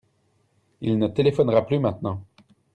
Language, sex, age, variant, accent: French, male, 30-39, Français d'Europe, Français de Belgique